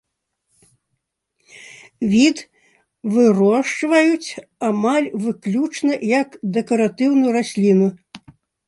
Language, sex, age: Belarusian, female, 70-79